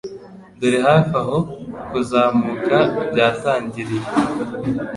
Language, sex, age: Kinyarwanda, male, 19-29